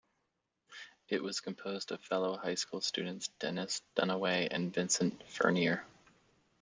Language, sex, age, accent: English, male, 30-39, United States English